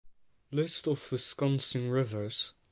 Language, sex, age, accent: English, male, 19-29, Dutch